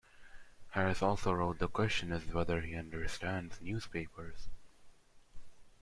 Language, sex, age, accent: English, male, under 19, India and South Asia (India, Pakistan, Sri Lanka)